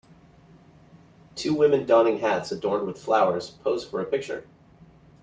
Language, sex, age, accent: English, male, 30-39, United States English